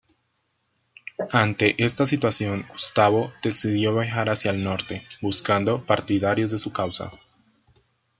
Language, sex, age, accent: Spanish, male, 19-29, Andino-Pacífico: Colombia, Perú, Ecuador, oeste de Bolivia y Venezuela andina